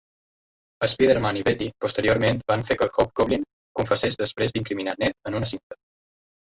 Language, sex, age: Catalan, male, under 19